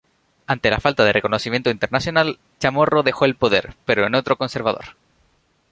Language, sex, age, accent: Spanish, male, 19-29, España: Islas Canarias